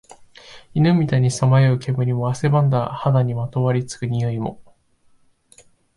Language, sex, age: Japanese, male, 19-29